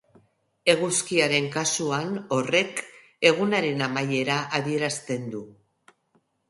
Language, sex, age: Basque, female, 50-59